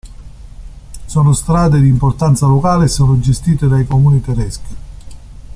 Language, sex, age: Italian, male, 60-69